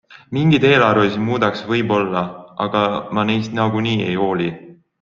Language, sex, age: Estonian, male, 19-29